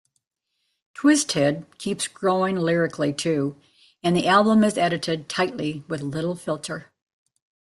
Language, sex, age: English, female, 70-79